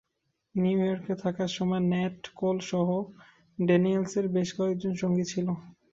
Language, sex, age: Bengali, male, 19-29